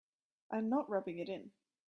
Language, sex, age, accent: English, female, 19-29, Australian English